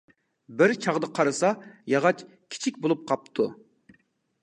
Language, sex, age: Uyghur, male, 30-39